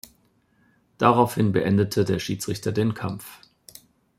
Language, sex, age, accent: German, male, 40-49, Deutschland Deutsch